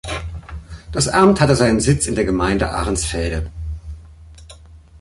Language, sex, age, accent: German, male, 50-59, Deutschland Deutsch